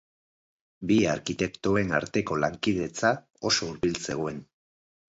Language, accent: Basque, Mendebalekoa (Araba, Bizkaia, Gipuzkoako mendebaleko herri batzuk)